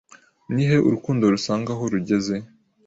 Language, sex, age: Kinyarwanda, male, 19-29